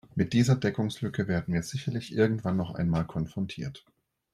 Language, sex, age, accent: German, male, 40-49, Deutschland Deutsch